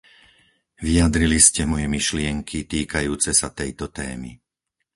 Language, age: Slovak, 50-59